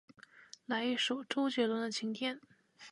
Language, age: Chinese, 19-29